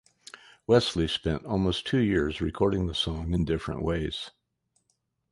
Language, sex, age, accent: English, male, 50-59, United States English